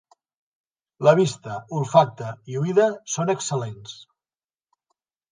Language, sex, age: Catalan, male, 50-59